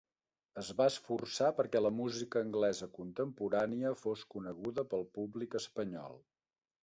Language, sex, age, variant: Catalan, male, 50-59, Central